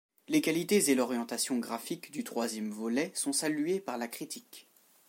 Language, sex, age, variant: French, male, under 19, Français de métropole